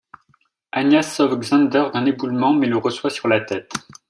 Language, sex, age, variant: French, male, 40-49, Français de métropole